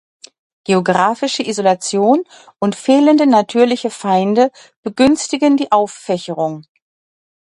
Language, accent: German, Deutschland Deutsch